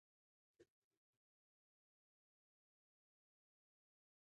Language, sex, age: Tamil, female, 30-39